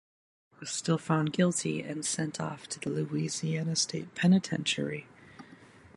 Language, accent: English, United States English